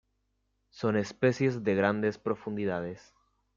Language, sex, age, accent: Spanish, male, 19-29, Rioplatense: Argentina, Uruguay, este de Bolivia, Paraguay